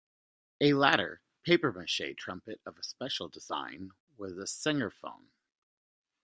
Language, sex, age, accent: English, male, 30-39, United States English